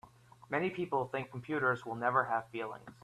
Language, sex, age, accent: English, male, 19-29, United States English